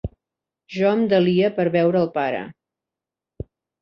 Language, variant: Catalan, Central